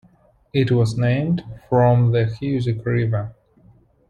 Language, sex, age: English, male, 30-39